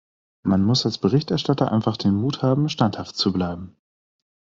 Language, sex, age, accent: German, male, 19-29, Deutschland Deutsch